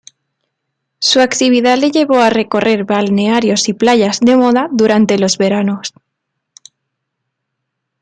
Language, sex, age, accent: Spanish, female, 19-29, España: Sur peninsular (Andalucia, Extremadura, Murcia)